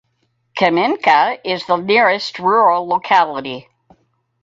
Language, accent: English, United States English